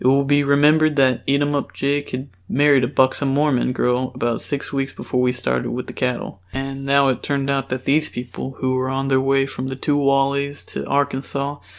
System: none